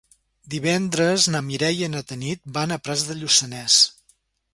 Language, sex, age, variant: Catalan, male, 60-69, Central